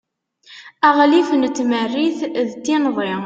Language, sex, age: Kabyle, female, 19-29